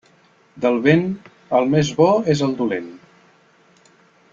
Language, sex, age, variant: Catalan, male, 50-59, Central